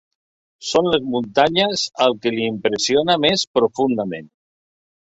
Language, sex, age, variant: Catalan, male, 60-69, Central